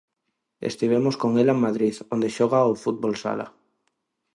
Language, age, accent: Galician, 19-29, Neofalante